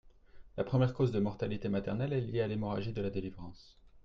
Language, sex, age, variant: French, male, 30-39, Français de métropole